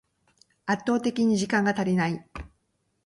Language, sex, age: Japanese, female, 50-59